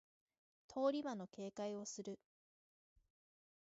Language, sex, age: Japanese, female, 19-29